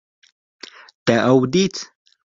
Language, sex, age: Kurdish, male, 19-29